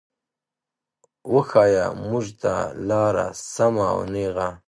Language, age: Pashto, 19-29